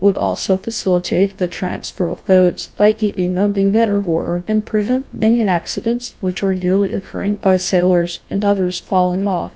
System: TTS, GlowTTS